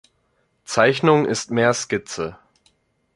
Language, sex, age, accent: German, male, 19-29, Deutschland Deutsch